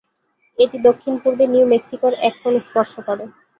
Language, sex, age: Bengali, female, 19-29